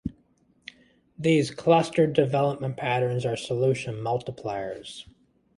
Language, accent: English, United States English